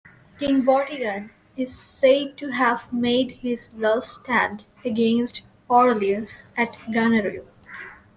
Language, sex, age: English, female, 19-29